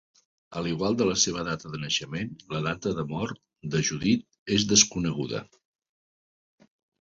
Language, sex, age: Catalan, male, 50-59